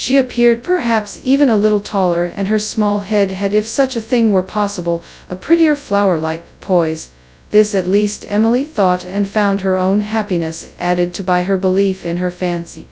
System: TTS, FastPitch